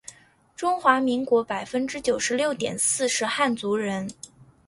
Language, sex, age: Chinese, female, 19-29